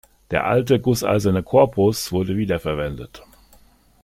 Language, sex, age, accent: German, male, 60-69, Deutschland Deutsch